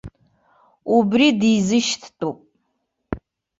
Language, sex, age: Abkhazian, female, 30-39